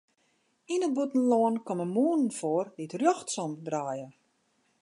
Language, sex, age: Western Frisian, female, 60-69